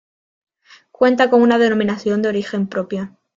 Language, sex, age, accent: Spanish, female, 19-29, España: Norte peninsular (Asturias, Castilla y León, Cantabria, País Vasco, Navarra, Aragón, La Rioja, Guadalajara, Cuenca)